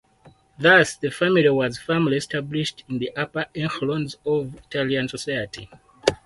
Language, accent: English, Southern African (South Africa, Zimbabwe, Namibia)